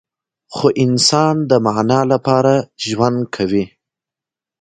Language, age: Pashto, 19-29